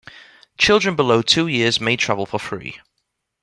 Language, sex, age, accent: English, male, 19-29, England English